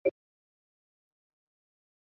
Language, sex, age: Bengali, male, under 19